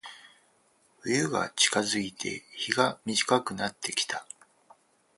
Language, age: Japanese, 50-59